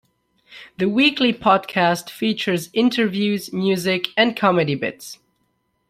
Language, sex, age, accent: English, male, 19-29, United States English